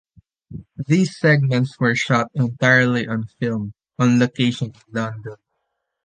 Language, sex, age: English, male, 19-29